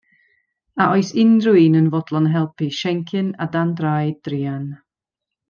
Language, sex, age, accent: Welsh, female, 30-39, Y Deyrnas Unedig Cymraeg